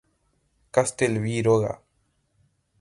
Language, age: Guarani, 19-29